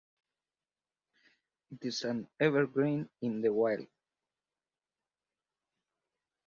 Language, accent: English, United States English